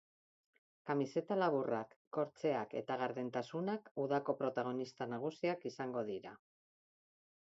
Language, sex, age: Basque, female, 60-69